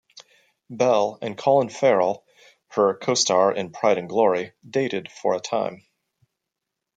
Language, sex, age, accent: English, male, 40-49, United States English